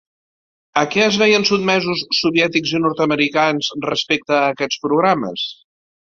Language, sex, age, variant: Catalan, male, 50-59, Central